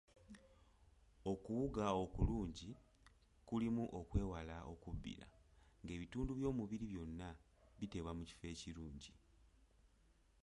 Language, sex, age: Ganda, male, 19-29